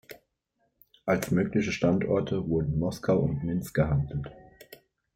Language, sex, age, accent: German, male, 30-39, Deutschland Deutsch